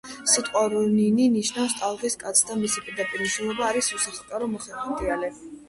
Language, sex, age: Georgian, female, under 19